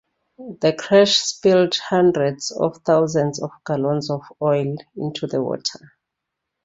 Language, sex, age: English, female, 40-49